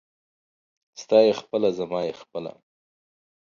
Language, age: Pashto, 30-39